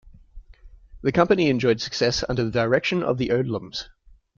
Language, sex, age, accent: English, male, 19-29, Australian English